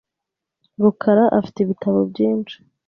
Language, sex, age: Kinyarwanda, female, 30-39